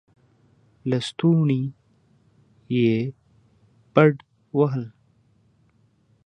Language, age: Pashto, 19-29